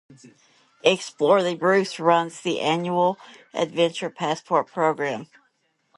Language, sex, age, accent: English, female, 40-49, United States English